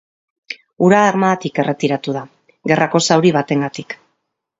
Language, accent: Basque, Mendebalekoa (Araba, Bizkaia, Gipuzkoako mendebaleko herri batzuk)